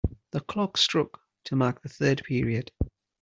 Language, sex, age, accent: English, male, 30-39, England English